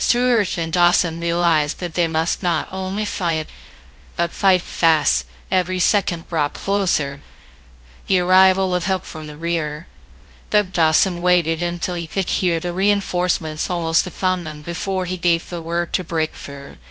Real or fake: fake